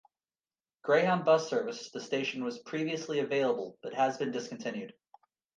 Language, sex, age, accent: English, male, 30-39, United States English